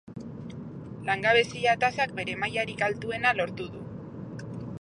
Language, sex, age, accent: Basque, female, 40-49, Mendebalekoa (Araba, Bizkaia, Gipuzkoako mendebaleko herri batzuk)